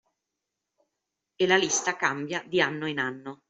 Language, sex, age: Italian, female, 30-39